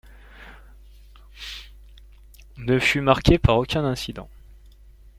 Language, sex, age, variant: French, male, 19-29, Français de métropole